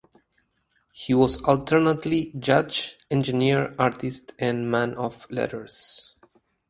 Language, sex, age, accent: English, male, 30-39, United States English